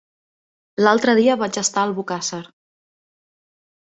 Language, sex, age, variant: Catalan, female, 30-39, Central